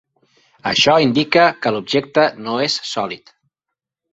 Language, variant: Catalan, Central